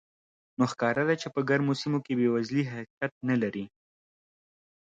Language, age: Pashto, 19-29